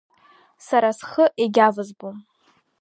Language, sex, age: Abkhazian, female, under 19